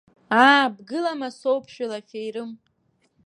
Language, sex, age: Abkhazian, female, under 19